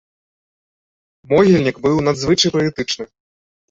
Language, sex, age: Belarusian, male, 30-39